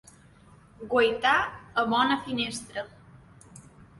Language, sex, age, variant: Catalan, female, 19-29, Balear